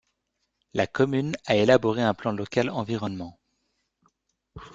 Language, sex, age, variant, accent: French, male, 19-29, Français d'Europe, Français de Belgique